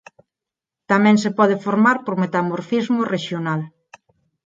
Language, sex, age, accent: Galician, female, 40-49, Neofalante